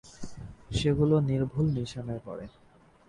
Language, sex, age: Bengali, male, 19-29